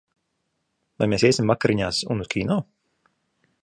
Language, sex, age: Latvian, male, 30-39